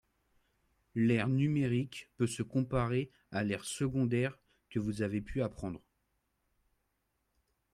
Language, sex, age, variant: French, male, 30-39, Français de métropole